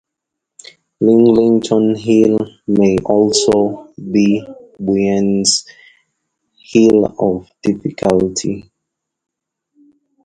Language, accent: English, Ugandan english